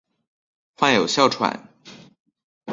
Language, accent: Chinese, 出生地：辽宁省